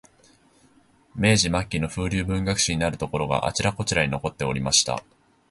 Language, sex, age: Japanese, male, 19-29